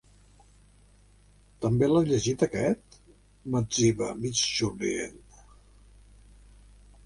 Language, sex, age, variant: Catalan, male, 70-79, Central